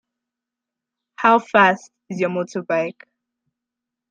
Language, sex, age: English, female, 19-29